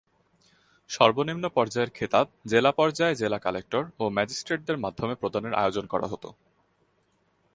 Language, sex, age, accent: Bengali, male, 19-29, প্রমিত